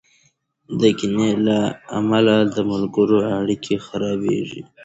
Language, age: Pashto, 19-29